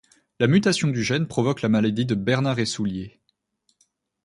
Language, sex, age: French, female, 19-29